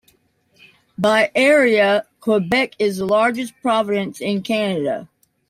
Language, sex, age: English, female, 50-59